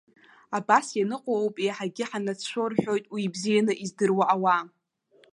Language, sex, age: Abkhazian, female, 19-29